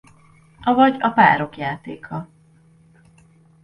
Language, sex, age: Hungarian, female, 40-49